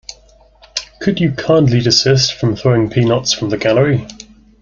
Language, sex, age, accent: English, male, 30-39, England English